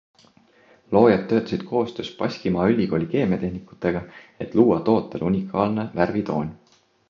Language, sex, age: Estonian, male, 19-29